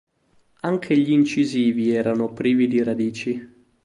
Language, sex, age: Italian, male, 19-29